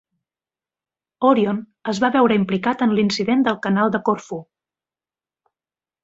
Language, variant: Catalan, Central